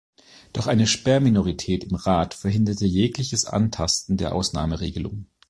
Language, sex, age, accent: German, male, 40-49, Deutschland Deutsch